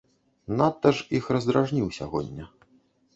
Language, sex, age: Belarusian, male, 40-49